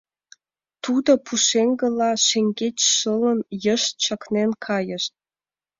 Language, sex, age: Mari, female, 19-29